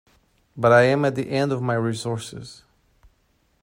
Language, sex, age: English, male, 30-39